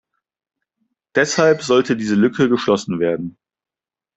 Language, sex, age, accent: German, male, 19-29, Deutschland Deutsch